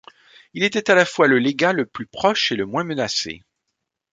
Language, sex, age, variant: French, male, 50-59, Français de métropole